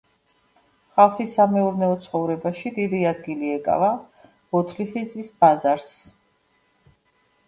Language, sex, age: Georgian, female, 50-59